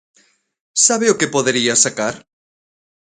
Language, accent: Galician, Normativo (estándar)